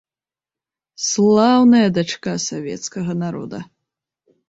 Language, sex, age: Belarusian, female, under 19